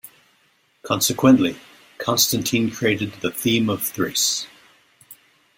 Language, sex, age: English, male, 40-49